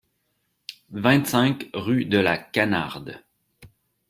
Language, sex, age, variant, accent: French, male, 30-39, Français d'Amérique du Nord, Français du Canada